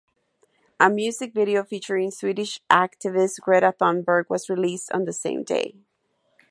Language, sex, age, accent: English, male, under 19, United States English